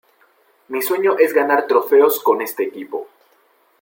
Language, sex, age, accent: Spanish, male, 19-29, México